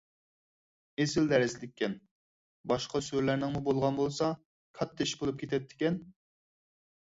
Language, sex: Uyghur, male